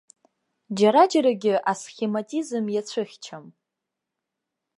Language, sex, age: Abkhazian, female, 19-29